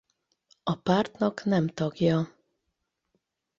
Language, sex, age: Hungarian, female, 50-59